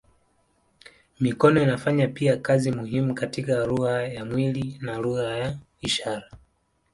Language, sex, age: Swahili, male, 19-29